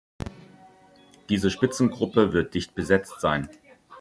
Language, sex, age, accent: German, male, 40-49, Deutschland Deutsch